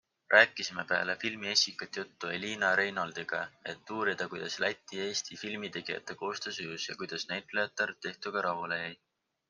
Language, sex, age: Estonian, male, 19-29